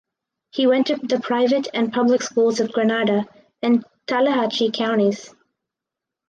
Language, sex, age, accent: English, female, under 19, United States English